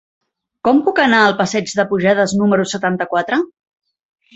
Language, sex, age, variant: Catalan, female, 40-49, Central